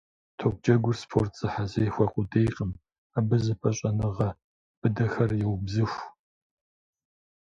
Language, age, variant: Kabardian, 50-59, Адыгэбзэ (Къэбэрдей, Кирил, псоми зэдай)